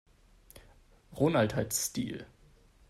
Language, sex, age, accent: German, male, 19-29, Deutschland Deutsch